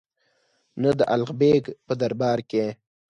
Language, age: Pashto, 19-29